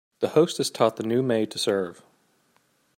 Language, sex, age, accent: English, male, 30-39, United States English